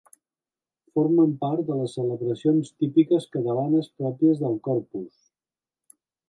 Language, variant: Catalan, Central